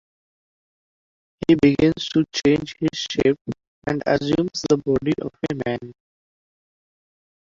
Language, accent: English, India and South Asia (India, Pakistan, Sri Lanka)